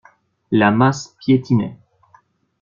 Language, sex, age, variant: French, male, 19-29, Français de métropole